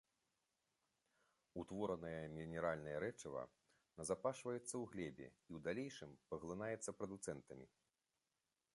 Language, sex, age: Belarusian, male, 50-59